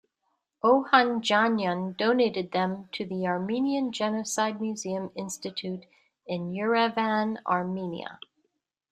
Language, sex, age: English, female, 50-59